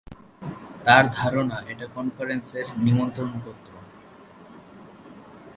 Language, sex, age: Bengali, male, 19-29